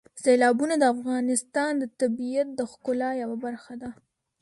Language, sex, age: Pashto, female, under 19